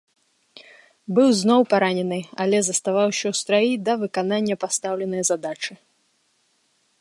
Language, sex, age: Belarusian, female, 30-39